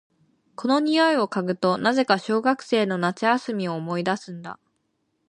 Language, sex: Japanese, female